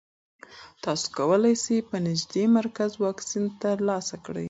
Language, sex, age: Pashto, female, 19-29